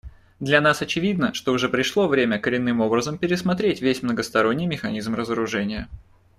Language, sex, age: Russian, male, 19-29